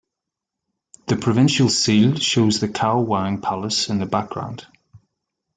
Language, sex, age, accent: English, male, 40-49, Irish English